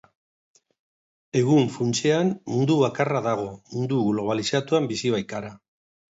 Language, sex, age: Basque, male, 60-69